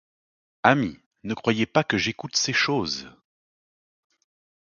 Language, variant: French, Français de métropole